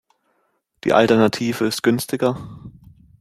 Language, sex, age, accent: German, male, 19-29, Deutschland Deutsch